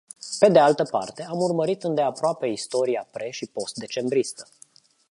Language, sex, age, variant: Romanian, male, 40-49, Romanian-Romania